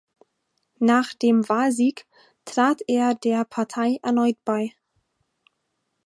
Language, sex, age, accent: German, female, 19-29, Deutschland Deutsch